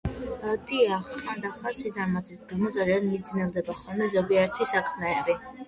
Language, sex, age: Georgian, female, under 19